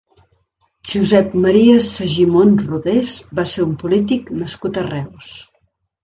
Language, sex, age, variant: Catalan, female, 40-49, Central